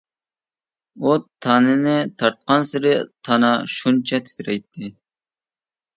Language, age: Uyghur, 30-39